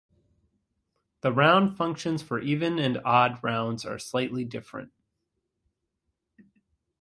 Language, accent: English, United States English